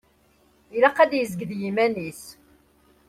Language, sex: Kabyle, female